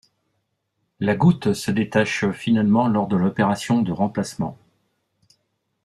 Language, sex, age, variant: French, male, 50-59, Français de métropole